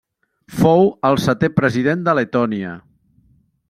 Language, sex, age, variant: Catalan, male, 50-59, Central